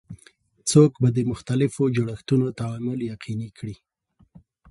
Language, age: Pashto, 30-39